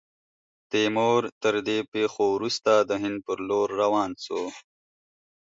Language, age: Pashto, 19-29